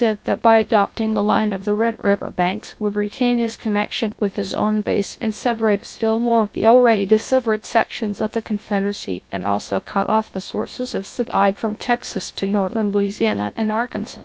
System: TTS, GlowTTS